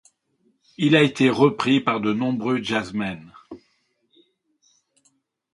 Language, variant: French, Français de métropole